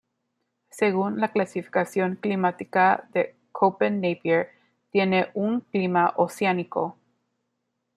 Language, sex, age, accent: Spanish, female, 19-29, México